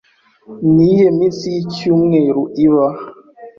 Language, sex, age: Kinyarwanda, male, 19-29